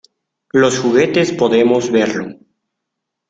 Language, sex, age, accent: Spanish, male, 19-29, México